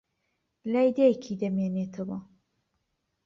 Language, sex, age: Central Kurdish, female, 19-29